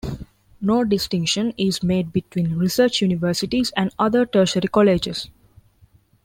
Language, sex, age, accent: English, female, 19-29, India and South Asia (India, Pakistan, Sri Lanka)